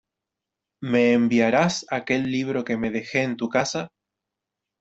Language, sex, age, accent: Spanish, male, 19-29, Rioplatense: Argentina, Uruguay, este de Bolivia, Paraguay